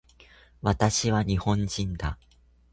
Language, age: Japanese, 19-29